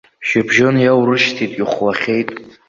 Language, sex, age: Abkhazian, male, under 19